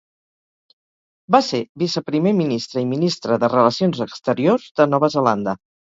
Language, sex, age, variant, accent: Catalan, female, 50-59, Central, central